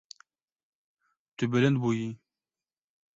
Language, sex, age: Kurdish, male, 19-29